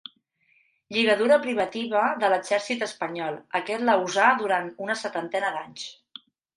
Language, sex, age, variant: Catalan, female, 30-39, Central